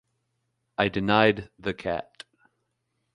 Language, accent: English, United States English